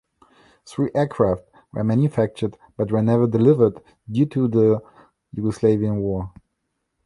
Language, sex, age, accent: English, male, 30-39, United States English